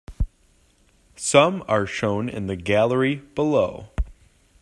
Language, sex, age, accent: English, male, under 19, United States English